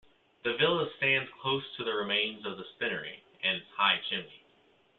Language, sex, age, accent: English, male, 19-29, United States English